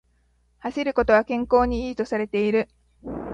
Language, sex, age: Japanese, female, 19-29